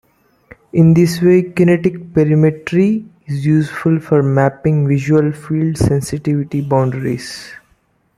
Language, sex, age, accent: English, male, 19-29, India and South Asia (India, Pakistan, Sri Lanka)